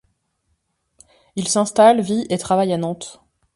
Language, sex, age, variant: French, female, 40-49, Français de métropole